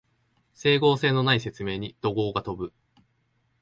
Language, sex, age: Japanese, male, 19-29